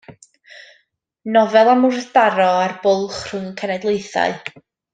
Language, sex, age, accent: Welsh, female, 19-29, Y Deyrnas Unedig Cymraeg